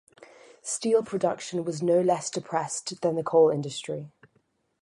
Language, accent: English, England English